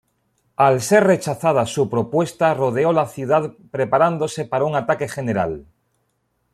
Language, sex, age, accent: Spanish, male, 40-49, España: Sur peninsular (Andalucia, Extremadura, Murcia)